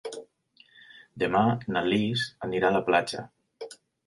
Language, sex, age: Catalan, male, 50-59